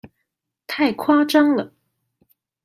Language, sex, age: Chinese, female, 30-39